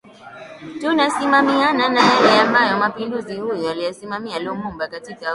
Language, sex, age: Swahili, female, 19-29